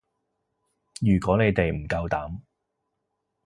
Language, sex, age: Cantonese, male, 30-39